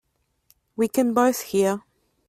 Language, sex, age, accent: English, female, 30-39, Australian English